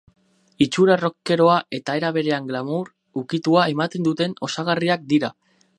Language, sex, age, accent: Basque, male, 19-29, Mendebalekoa (Araba, Bizkaia, Gipuzkoako mendebaleko herri batzuk)